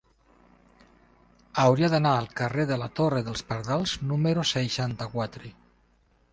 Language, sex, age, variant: Catalan, male, 50-59, Nord-Occidental